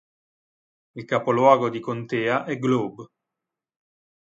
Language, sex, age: Italian, male, 40-49